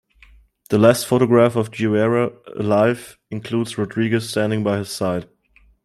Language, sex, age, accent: English, male, 19-29, United States English